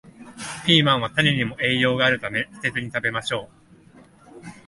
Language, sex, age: Japanese, male, 19-29